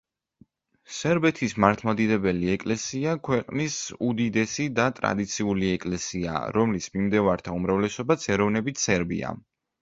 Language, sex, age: Georgian, male, under 19